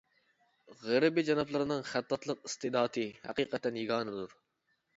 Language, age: Uyghur, 19-29